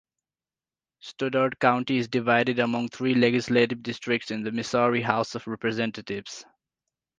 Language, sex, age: English, male, 19-29